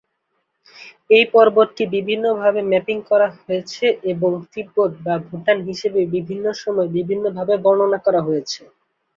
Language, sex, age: Bengali, male, 19-29